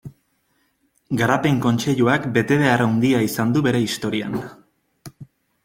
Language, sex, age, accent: Basque, male, 30-39, Erdialdekoa edo Nafarra (Gipuzkoa, Nafarroa)